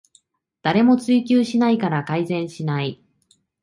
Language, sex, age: Japanese, female, 30-39